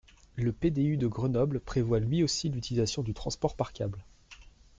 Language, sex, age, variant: French, male, 19-29, Français de métropole